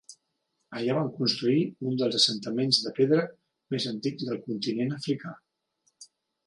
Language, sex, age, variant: Catalan, male, 40-49, Central